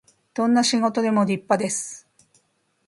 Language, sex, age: Japanese, female, 50-59